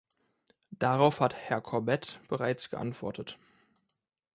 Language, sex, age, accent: German, male, 19-29, Deutschland Deutsch